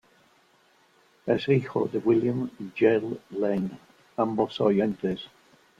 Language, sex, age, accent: Spanish, male, 60-69, España: Norte peninsular (Asturias, Castilla y León, Cantabria, País Vasco, Navarra, Aragón, La Rioja, Guadalajara, Cuenca)